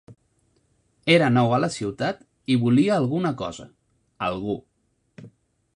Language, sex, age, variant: Catalan, male, 40-49, Central